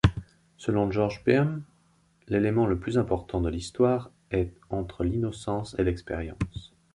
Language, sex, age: French, male, 40-49